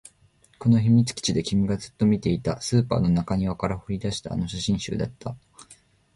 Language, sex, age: Japanese, male, 19-29